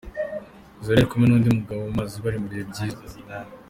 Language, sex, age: Kinyarwanda, male, under 19